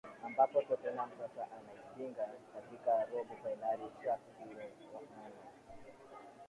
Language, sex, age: Swahili, male, 19-29